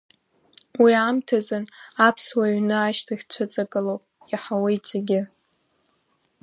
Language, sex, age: Abkhazian, female, under 19